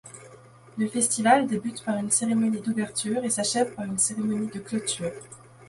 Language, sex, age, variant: French, female, 19-29, Français de métropole